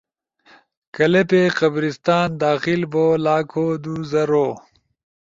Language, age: Ushojo, 19-29